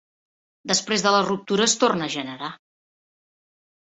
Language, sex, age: Catalan, female, 50-59